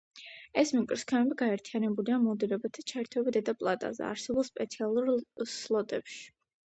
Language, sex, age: Georgian, female, under 19